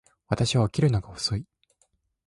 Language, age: Japanese, 19-29